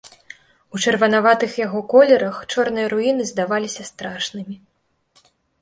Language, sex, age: Belarusian, female, 19-29